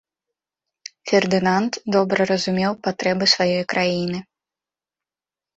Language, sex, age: Belarusian, female, 19-29